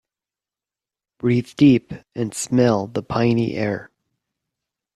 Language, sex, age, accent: English, male, 30-39, United States English